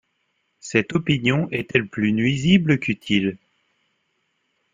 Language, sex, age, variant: French, male, 30-39, Français de métropole